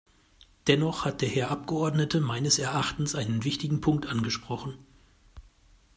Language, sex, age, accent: German, male, 40-49, Deutschland Deutsch